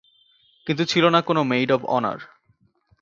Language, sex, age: Bengali, male, 19-29